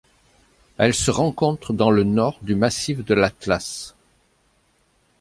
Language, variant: French, Français de métropole